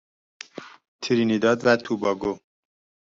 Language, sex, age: Persian, male, 30-39